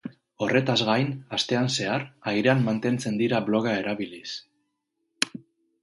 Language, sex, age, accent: Basque, male, 30-39, Mendebalekoa (Araba, Bizkaia, Gipuzkoako mendebaleko herri batzuk)